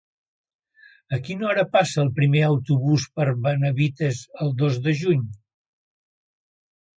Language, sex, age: Catalan, male, 70-79